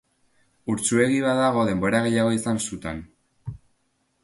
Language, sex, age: Basque, male, 19-29